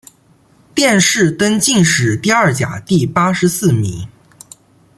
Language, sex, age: Chinese, male, 19-29